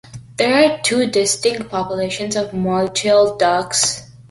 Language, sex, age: English, female, under 19